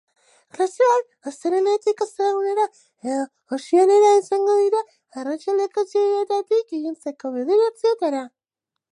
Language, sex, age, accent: Basque, male, 19-29, Mendebalekoa (Araba, Bizkaia, Gipuzkoako mendebaleko herri batzuk)